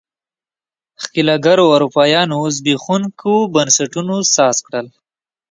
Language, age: Pashto, 19-29